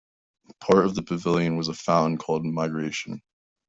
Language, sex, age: English, male, 19-29